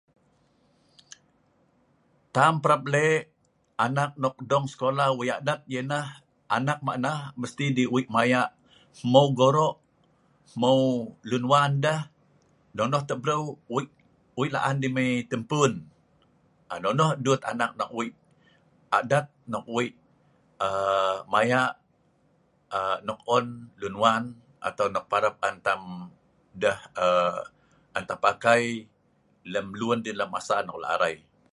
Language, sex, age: Sa'ban, male, 60-69